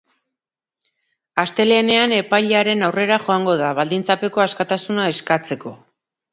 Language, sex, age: Basque, female, 40-49